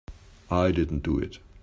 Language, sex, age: English, male, 50-59